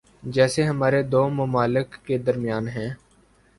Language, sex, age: Urdu, male, 19-29